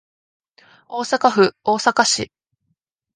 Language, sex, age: Japanese, female, 19-29